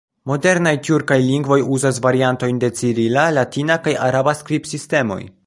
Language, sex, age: Esperanto, male, 19-29